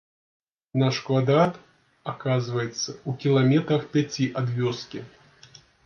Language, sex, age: Belarusian, male, 30-39